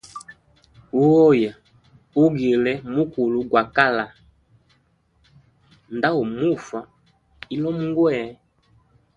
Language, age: Hemba, 19-29